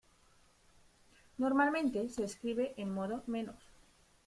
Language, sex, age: Spanish, female, 30-39